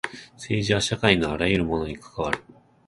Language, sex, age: Japanese, male, 30-39